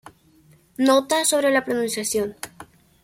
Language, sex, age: Spanish, female, 19-29